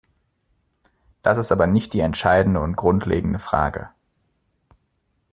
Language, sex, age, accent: German, male, 30-39, Deutschland Deutsch